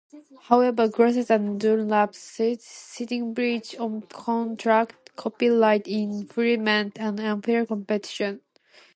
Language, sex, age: English, female, under 19